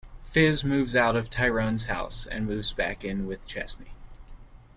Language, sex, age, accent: English, male, 19-29, United States English